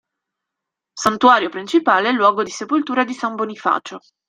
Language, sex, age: Italian, female, 19-29